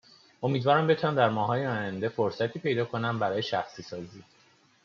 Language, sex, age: Persian, male, 19-29